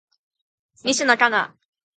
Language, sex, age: Japanese, female, 19-29